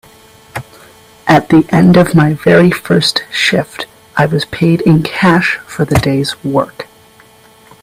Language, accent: English, United States English